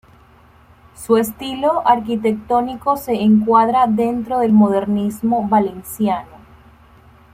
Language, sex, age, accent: Spanish, female, 19-29, Caribe: Cuba, Venezuela, Puerto Rico, República Dominicana, Panamá, Colombia caribeña, México caribeño, Costa del golfo de México